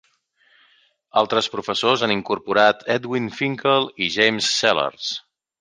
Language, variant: Catalan, Nord-Occidental